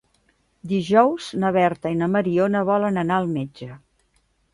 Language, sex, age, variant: Catalan, female, 60-69, Central